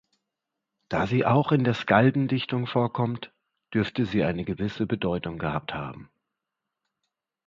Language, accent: German, Deutschland Deutsch